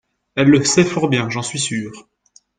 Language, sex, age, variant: French, male, 30-39, Français de métropole